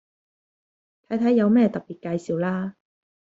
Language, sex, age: Cantonese, female, 30-39